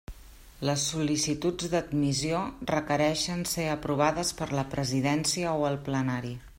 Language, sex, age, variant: Catalan, female, 50-59, Central